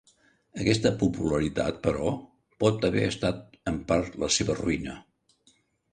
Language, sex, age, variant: Catalan, male, 70-79, Central